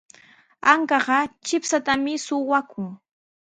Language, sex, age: Sihuas Ancash Quechua, female, 19-29